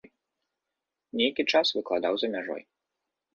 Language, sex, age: Belarusian, male, 30-39